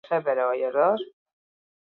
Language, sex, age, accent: Basque, female, 40-49, Mendebalekoa (Araba, Bizkaia, Gipuzkoako mendebaleko herri batzuk)